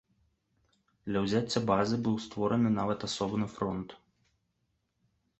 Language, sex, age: Belarusian, male, 19-29